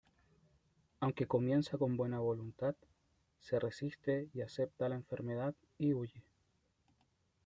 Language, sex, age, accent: Spanish, male, 30-39, Chileno: Chile, Cuyo